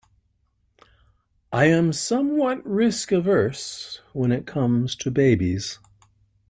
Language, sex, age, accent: English, male, 60-69, United States English